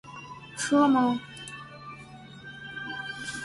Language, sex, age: Chinese, female, 19-29